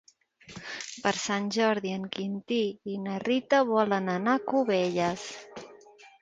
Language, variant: Catalan, Central